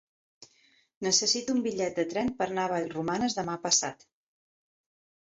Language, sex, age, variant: Catalan, female, 50-59, Central